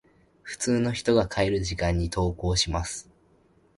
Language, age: Japanese, 19-29